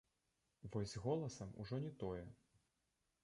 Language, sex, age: Belarusian, male, 19-29